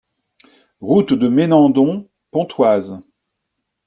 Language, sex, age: French, male, 50-59